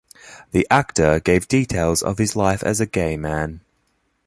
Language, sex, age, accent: English, male, 19-29, Australian English